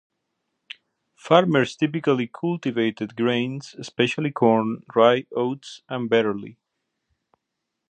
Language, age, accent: English, 30-39, United States English